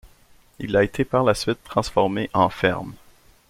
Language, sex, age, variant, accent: French, male, 30-39, Français d'Amérique du Nord, Français du Canada